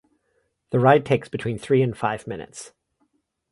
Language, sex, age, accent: English, male, 40-49, Canadian English